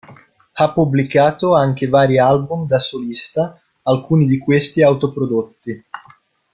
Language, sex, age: Italian, male, 19-29